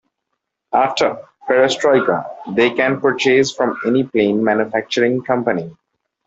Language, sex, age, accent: English, male, 19-29, India and South Asia (India, Pakistan, Sri Lanka)